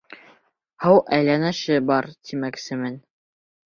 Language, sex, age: Bashkir, male, under 19